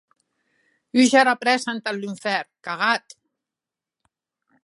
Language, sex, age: Occitan, female, 50-59